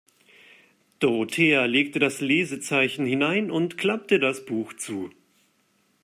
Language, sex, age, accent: German, male, 30-39, Deutschland Deutsch